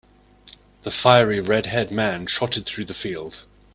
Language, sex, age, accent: English, male, 30-39, England English